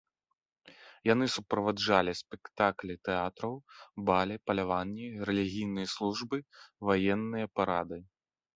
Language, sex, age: Belarusian, male, 30-39